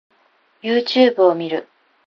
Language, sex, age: Japanese, female, 19-29